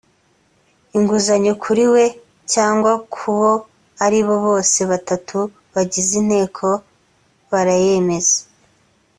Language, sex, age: Kinyarwanda, female, 19-29